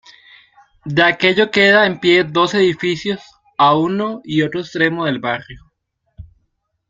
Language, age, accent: Spanish, 19-29, América central